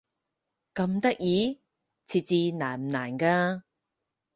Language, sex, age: Cantonese, female, 30-39